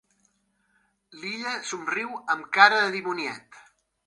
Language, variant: Catalan, Central